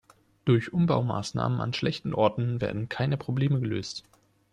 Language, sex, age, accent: German, male, 19-29, Deutschland Deutsch